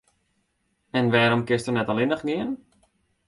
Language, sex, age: Western Frisian, male, 19-29